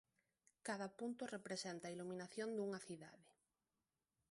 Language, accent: Galician, Neofalante